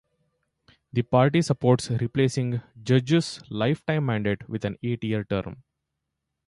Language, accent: English, India and South Asia (India, Pakistan, Sri Lanka)